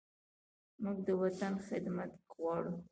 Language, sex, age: Pashto, female, 19-29